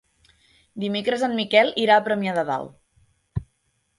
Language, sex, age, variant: Catalan, female, 19-29, Central